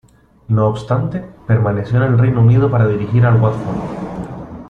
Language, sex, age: Spanish, male, 19-29